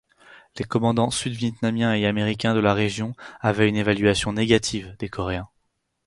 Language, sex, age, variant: French, male, 19-29, Français de métropole